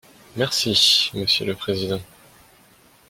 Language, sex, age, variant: French, male, 19-29, Français de métropole